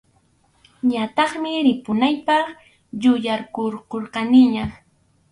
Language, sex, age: Arequipa-La Unión Quechua, female, 19-29